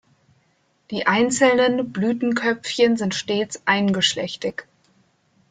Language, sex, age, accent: German, female, 19-29, Deutschland Deutsch